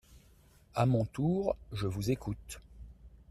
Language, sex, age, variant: French, male, 50-59, Français de métropole